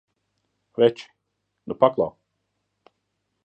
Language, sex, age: Latvian, male, 30-39